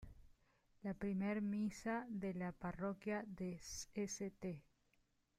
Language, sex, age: Spanish, female, 30-39